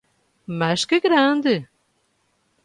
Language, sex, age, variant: Portuguese, female, 50-59, Portuguese (Portugal)